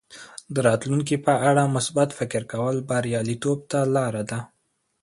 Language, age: Pashto, 19-29